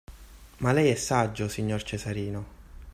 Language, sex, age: Italian, male, 19-29